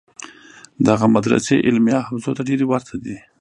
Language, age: Pashto, 40-49